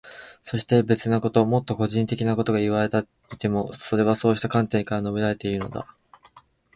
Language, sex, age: Japanese, male, 19-29